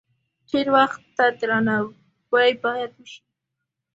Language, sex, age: Pashto, female, under 19